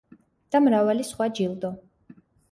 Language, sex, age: Georgian, female, 19-29